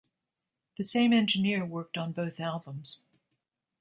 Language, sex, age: English, female, 60-69